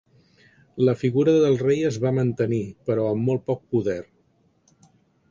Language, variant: Catalan, Central